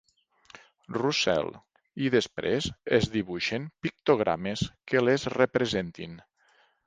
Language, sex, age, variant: Catalan, male, 40-49, Nord-Occidental